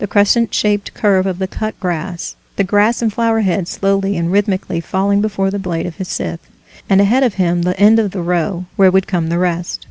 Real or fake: real